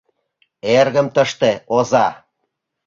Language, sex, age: Mari, male, 40-49